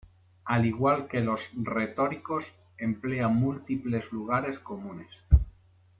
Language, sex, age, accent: Spanish, male, 40-49, España: Sur peninsular (Andalucia, Extremadura, Murcia)